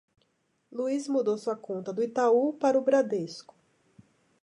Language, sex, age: Portuguese, female, 40-49